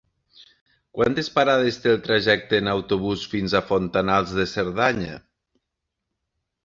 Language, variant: Catalan, Septentrional